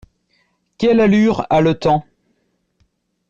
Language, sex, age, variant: French, male, 30-39, Français de métropole